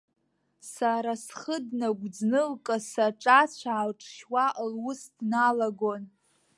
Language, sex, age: Abkhazian, female, under 19